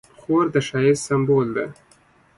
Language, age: Pashto, 30-39